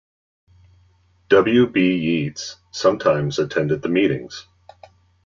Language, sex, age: English, male, 40-49